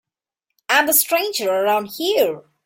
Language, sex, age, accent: English, female, 19-29, India and South Asia (India, Pakistan, Sri Lanka)